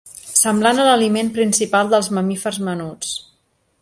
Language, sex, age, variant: Catalan, female, 40-49, Central